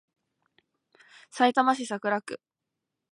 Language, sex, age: Japanese, female, 19-29